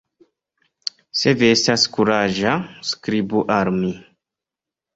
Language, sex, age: Esperanto, male, 30-39